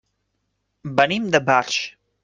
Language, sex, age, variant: Catalan, male, 19-29, Central